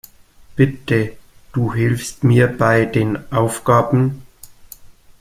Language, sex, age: German, male, 19-29